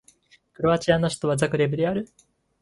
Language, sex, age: Japanese, male, 19-29